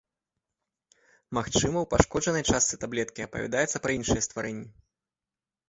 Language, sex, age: Belarusian, male, 30-39